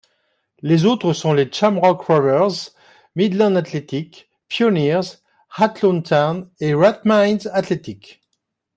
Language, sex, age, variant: French, male, 50-59, Français de métropole